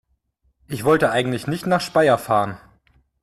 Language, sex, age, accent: German, male, 30-39, Deutschland Deutsch